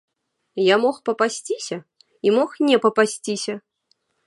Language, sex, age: Belarusian, female, 30-39